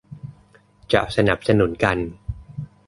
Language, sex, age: Thai, male, 30-39